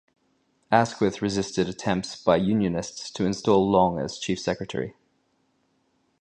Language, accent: English, Australian English